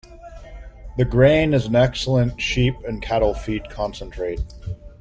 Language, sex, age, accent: English, male, 40-49, United States English